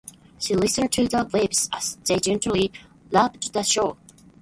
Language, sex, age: Japanese, female, 30-39